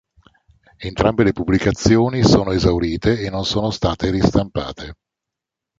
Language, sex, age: Italian, male, 60-69